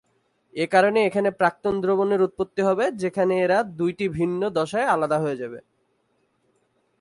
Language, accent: Bengali, fluent